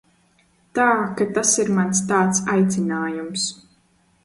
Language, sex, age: Latvian, female, 19-29